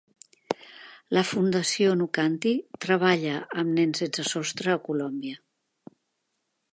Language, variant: Catalan, Central